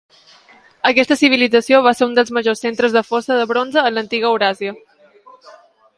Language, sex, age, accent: Catalan, female, 19-29, mallorquí